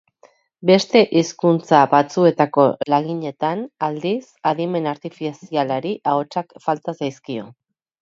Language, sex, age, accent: Basque, female, 40-49, Erdialdekoa edo Nafarra (Gipuzkoa, Nafarroa)